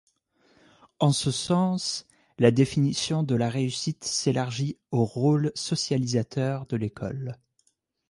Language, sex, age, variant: French, male, 19-29, Français de métropole